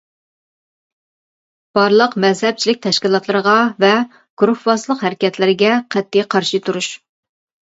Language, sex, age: Uyghur, female, 40-49